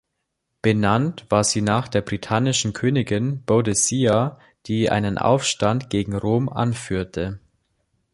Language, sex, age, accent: German, male, under 19, Deutschland Deutsch